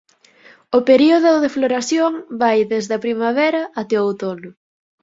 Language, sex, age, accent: Galician, female, 19-29, Atlántico (seseo e gheada)